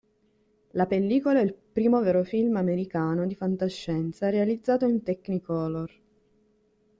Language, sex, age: Italian, female, 30-39